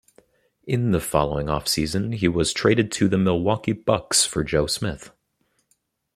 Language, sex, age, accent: English, male, 19-29, United States English